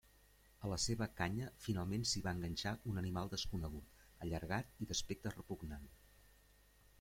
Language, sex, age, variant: Catalan, male, 50-59, Central